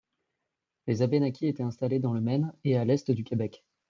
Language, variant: French, Français de métropole